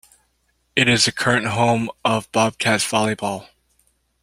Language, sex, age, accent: English, male, 30-39, United States English